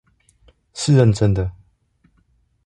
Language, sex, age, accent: Chinese, male, 19-29, 出生地：彰化縣